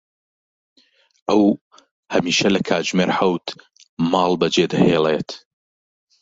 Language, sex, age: Central Kurdish, male, 40-49